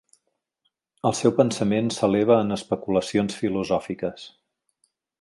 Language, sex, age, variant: Catalan, male, 40-49, Central